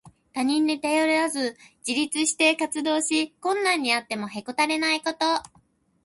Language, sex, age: Japanese, female, 19-29